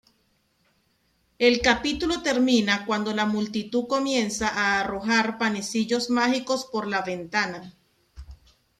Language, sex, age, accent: Spanish, female, 40-49, Caribe: Cuba, Venezuela, Puerto Rico, República Dominicana, Panamá, Colombia caribeña, México caribeño, Costa del golfo de México